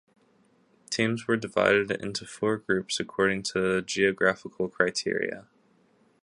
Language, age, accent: English, under 19, United States English